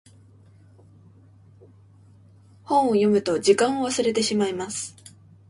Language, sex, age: Japanese, female, 19-29